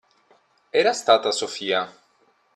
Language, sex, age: Italian, male, 30-39